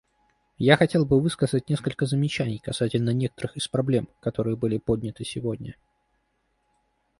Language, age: Russian, 19-29